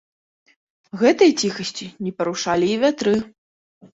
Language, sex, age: Belarusian, female, 19-29